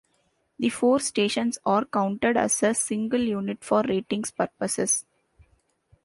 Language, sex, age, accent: English, female, 19-29, India and South Asia (India, Pakistan, Sri Lanka)